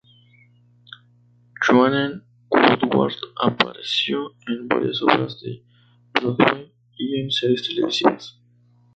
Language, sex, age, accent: Spanish, male, 19-29, México